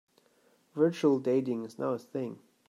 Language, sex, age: English, male, 19-29